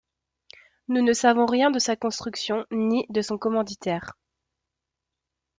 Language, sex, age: French, female, 19-29